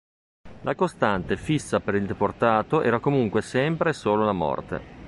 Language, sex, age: Italian, male, 50-59